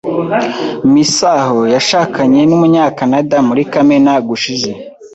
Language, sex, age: Kinyarwanda, male, 19-29